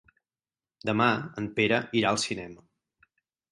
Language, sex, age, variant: Catalan, male, 40-49, Central